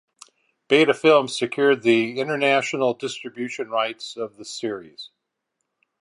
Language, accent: English, United States English